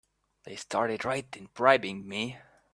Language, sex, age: English, male, 30-39